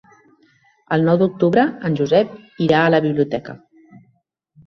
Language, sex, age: Catalan, female, 30-39